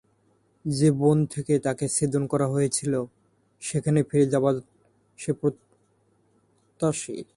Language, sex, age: Bengali, male, 19-29